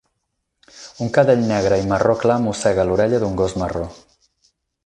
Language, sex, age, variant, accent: Catalan, male, 30-39, Central, central